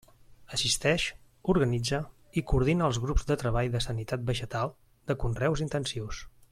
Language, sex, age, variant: Catalan, male, 40-49, Central